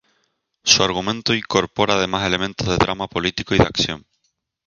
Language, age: Spanish, 19-29